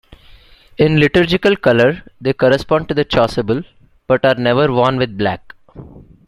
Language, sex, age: English, male, 30-39